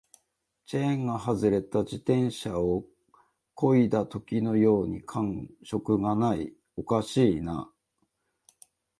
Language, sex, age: Japanese, male, 40-49